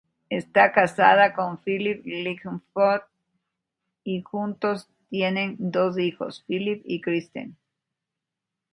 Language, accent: Spanish, Andino-Pacífico: Colombia, Perú, Ecuador, oeste de Bolivia y Venezuela andina